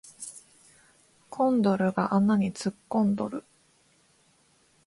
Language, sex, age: Japanese, female, 19-29